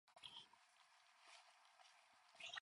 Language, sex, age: English, female, 19-29